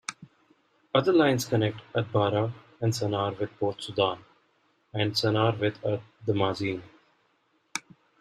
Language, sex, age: English, male, 19-29